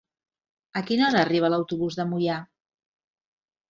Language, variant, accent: Catalan, Central, central